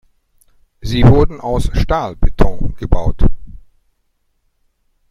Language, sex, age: German, male, 50-59